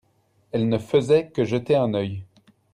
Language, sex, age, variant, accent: French, male, 30-39, Français d'Europe, Français de Belgique